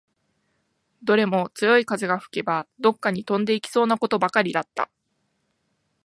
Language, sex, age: Japanese, female, 19-29